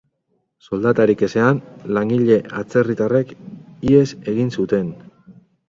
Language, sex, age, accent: Basque, male, 50-59, Mendebalekoa (Araba, Bizkaia, Gipuzkoako mendebaleko herri batzuk)